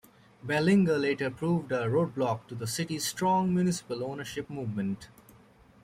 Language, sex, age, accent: English, male, 19-29, United States English